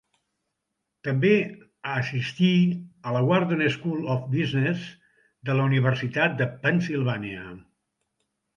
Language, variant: Catalan, Central